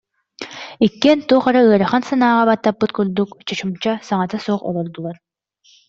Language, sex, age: Yakut, female, under 19